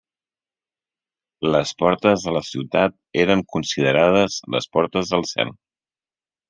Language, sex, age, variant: Catalan, male, 30-39, Central